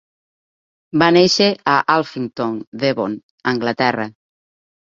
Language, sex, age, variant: Catalan, female, 30-39, Nord-Occidental